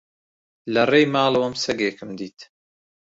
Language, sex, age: Central Kurdish, male, 30-39